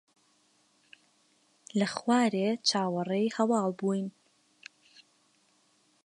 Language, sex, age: Central Kurdish, female, 19-29